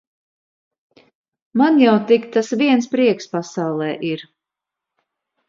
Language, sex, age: Latvian, female, 50-59